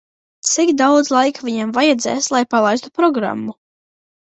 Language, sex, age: Latvian, female, under 19